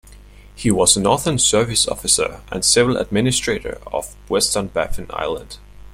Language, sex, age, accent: English, male, under 19, United States English